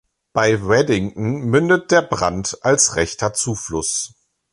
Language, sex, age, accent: German, male, 40-49, Deutschland Deutsch